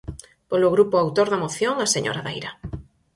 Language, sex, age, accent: Galician, female, 30-39, Normativo (estándar)